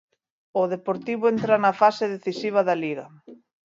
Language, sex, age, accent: Galician, female, 40-49, Normativo (estándar)